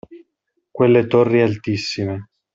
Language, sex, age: Italian, male, 40-49